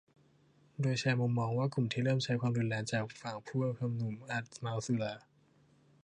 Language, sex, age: Thai, male, under 19